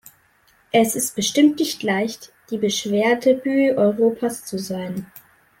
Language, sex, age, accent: German, male, under 19, Deutschland Deutsch